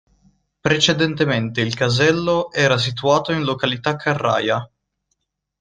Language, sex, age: Italian, male, 19-29